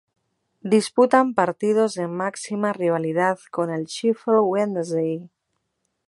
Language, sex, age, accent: Spanish, female, 30-39, España: Norte peninsular (Asturias, Castilla y León, Cantabria, País Vasco, Navarra, Aragón, La Rioja, Guadalajara, Cuenca)